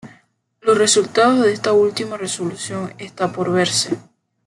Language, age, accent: Spanish, 19-29, Caribe: Cuba, Venezuela, Puerto Rico, República Dominicana, Panamá, Colombia caribeña, México caribeño, Costa del golfo de México